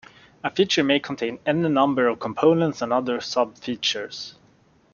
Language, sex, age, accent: English, male, 19-29, England English